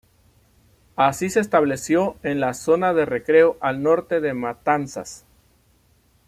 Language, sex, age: Spanish, male, 40-49